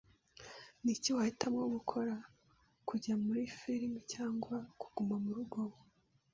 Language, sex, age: Kinyarwanda, female, 50-59